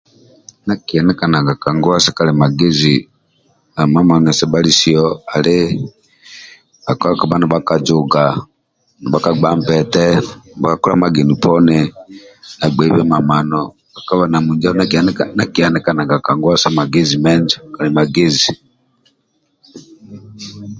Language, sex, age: Amba (Uganda), male, 50-59